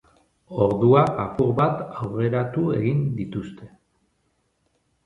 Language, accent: Basque, Mendebalekoa (Araba, Bizkaia, Gipuzkoako mendebaleko herri batzuk)